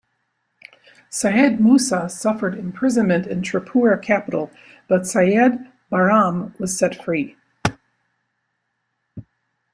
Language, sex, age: English, female, 60-69